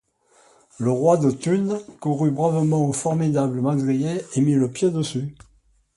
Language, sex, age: French, male, 70-79